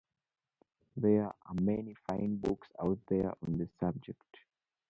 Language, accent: English, United States English